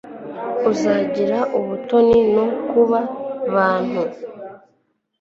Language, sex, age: Kinyarwanda, female, 19-29